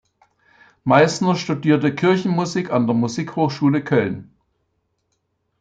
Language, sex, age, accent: German, male, 70-79, Deutschland Deutsch